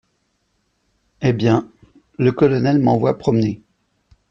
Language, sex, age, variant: French, male, 40-49, Français de métropole